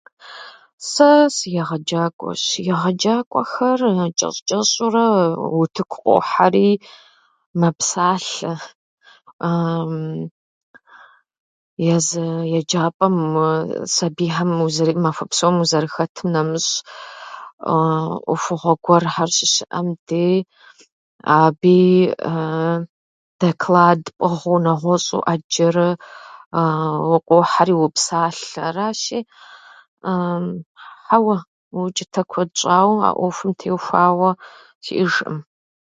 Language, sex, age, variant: Kabardian, female, 30-39, Адыгэбзэ (Къэбэрдей, Кирил, псоми зэдай)